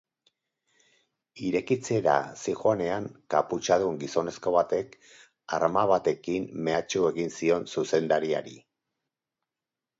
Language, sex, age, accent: Basque, male, 60-69, Erdialdekoa edo Nafarra (Gipuzkoa, Nafarroa)